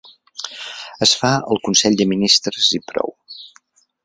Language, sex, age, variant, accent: Catalan, male, 60-69, Central, central